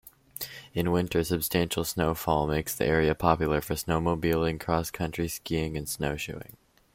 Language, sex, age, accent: English, male, under 19, United States English